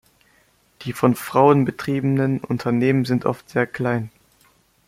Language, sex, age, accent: German, male, under 19, Deutschland Deutsch